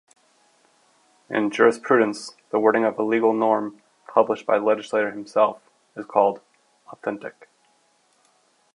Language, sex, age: English, male, 30-39